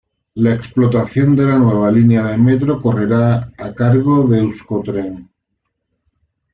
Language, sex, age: Spanish, male, 50-59